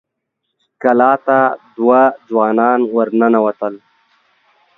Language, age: Pashto, 30-39